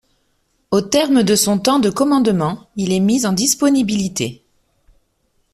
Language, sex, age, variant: French, male, 19-29, Français de métropole